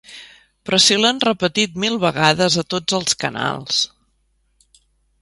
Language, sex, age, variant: Catalan, female, 40-49, Central